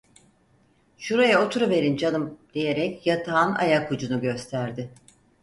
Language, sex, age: Turkish, female, 60-69